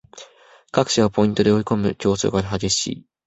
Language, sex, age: Japanese, male, 19-29